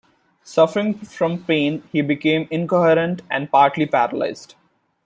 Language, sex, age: English, male, 19-29